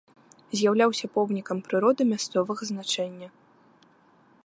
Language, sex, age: Belarusian, female, 19-29